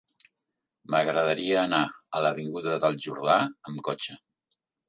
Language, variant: Catalan, Central